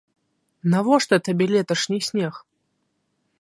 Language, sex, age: Belarusian, female, 19-29